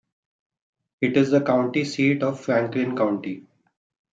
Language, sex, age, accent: English, male, 40-49, India and South Asia (India, Pakistan, Sri Lanka)